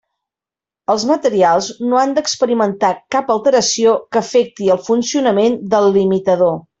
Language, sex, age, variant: Catalan, female, 50-59, Central